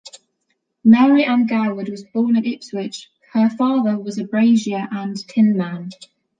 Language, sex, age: English, female, 19-29